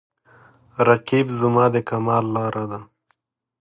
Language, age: Pashto, 19-29